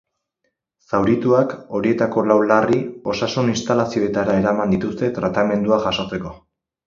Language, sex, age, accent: Basque, male, 19-29, Erdialdekoa edo Nafarra (Gipuzkoa, Nafarroa)